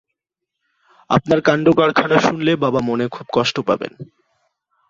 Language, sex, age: Bengali, male, 19-29